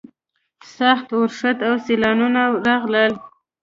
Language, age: Pashto, 19-29